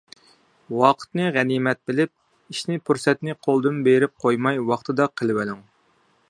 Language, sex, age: Uyghur, male, 30-39